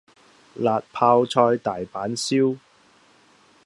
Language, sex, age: Cantonese, male, 30-39